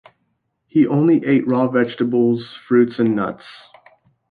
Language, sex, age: English, male, 19-29